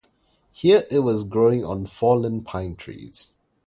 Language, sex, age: English, male, 19-29